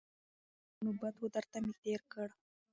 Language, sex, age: Pashto, female, 19-29